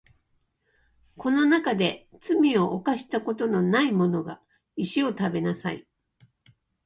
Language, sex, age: Japanese, female, 60-69